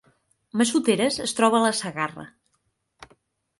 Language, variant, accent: Catalan, Central, Girona